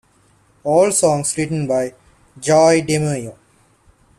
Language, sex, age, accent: English, male, 19-29, India and South Asia (India, Pakistan, Sri Lanka)